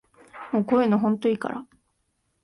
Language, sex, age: Japanese, female, 19-29